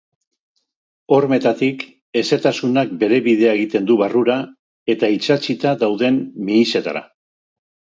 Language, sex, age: Basque, male, 60-69